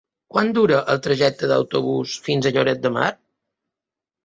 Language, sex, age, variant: Catalan, male, 50-59, Balear